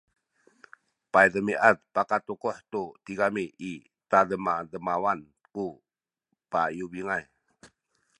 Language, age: Sakizaya, 60-69